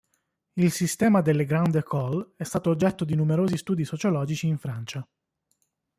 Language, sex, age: Italian, male, 30-39